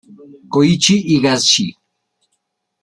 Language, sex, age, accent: Spanish, male, 60-69, Caribe: Cuba, Venezuela, Puerto Rico, República Dominicana, Panamá, Colombia caribeña, México caribeño, Costa del golfo de México